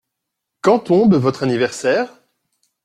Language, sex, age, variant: French, male, 40-49, Français de métropole